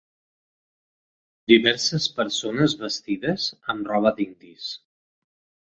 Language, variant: Catalan, Central